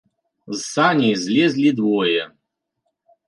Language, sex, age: Belarusian, male, 40-49